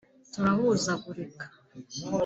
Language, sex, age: Kinyarwanda, female, under 19